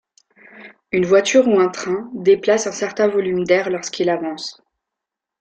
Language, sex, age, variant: French, female, 19-29, Français de métropole